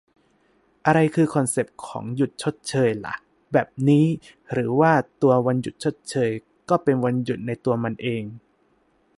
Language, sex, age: Thai, male, 19-29